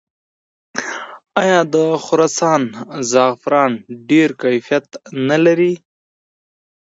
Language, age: Pashto, 19-29